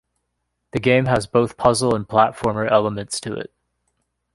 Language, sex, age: English, male, 19-29